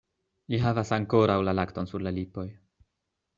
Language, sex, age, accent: Esperanto, male, 19-29, Internacia